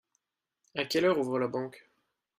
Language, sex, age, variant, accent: French, male, 19-29, Français d'Europe, Français de Belgique